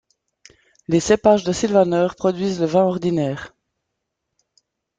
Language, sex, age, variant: French, female, 40-49, Français de métropole